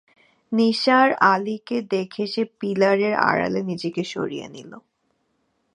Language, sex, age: Bengali, female, 19-29